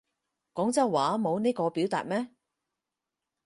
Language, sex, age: Cantonese, female, 30-39